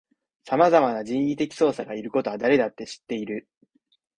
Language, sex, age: Japanese, male, 19-29